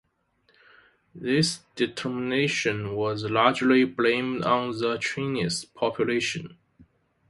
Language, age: English, 30-39